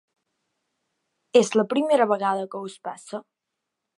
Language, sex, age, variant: Catalan, male, under 19, Central